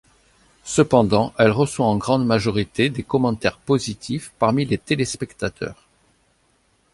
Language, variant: French, Français de métropole